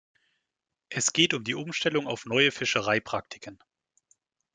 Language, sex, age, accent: German, male, 19-29, Deutschland Deutsch